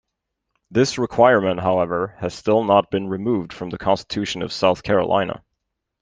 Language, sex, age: English, male, 30-39